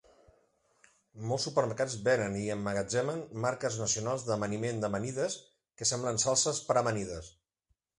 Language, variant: Catalan, Central